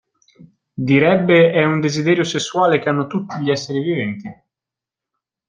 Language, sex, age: Italian, male, 19-29